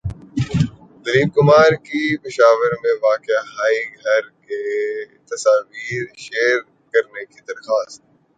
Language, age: Urdu, 19-29